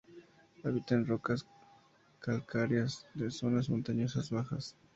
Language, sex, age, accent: Spanish, male, 19-29, México